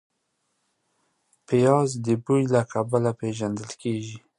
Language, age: Pashto, 40-49